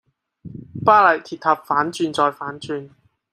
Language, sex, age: Cantonese, male, 19-29